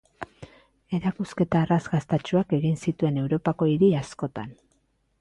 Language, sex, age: Basque, female, 40-49